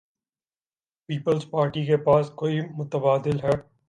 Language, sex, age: Urdu, male, 19-29